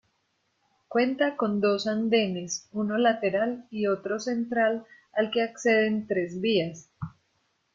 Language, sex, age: Spanish, female, 30-39